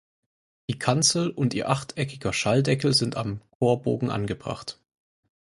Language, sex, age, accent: German, male, 19-29, Deutschland Deutsch